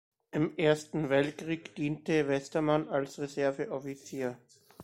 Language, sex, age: German, male, 19-29